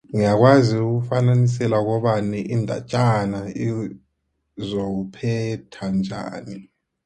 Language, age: South Ndebele, 30-39